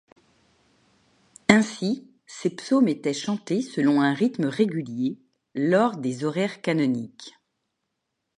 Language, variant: French, Français de métropole